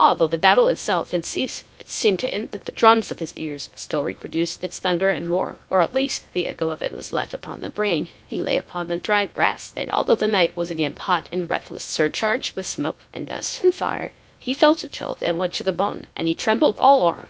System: TTS, GlowTTS